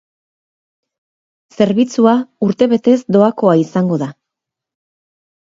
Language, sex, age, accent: Basque, female, 40-49, Erdialdekoa edo Nafarra (Gipuzkoa, Nafarroa)